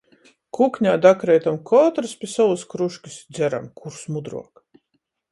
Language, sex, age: Latgalian, female, 40-49